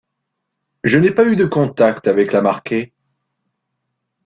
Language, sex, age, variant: French, male, 19-29, Français de métropole